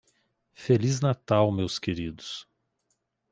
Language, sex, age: Portuguese, male, 50-59